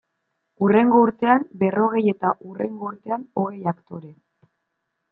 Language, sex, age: Basque, male, 19-29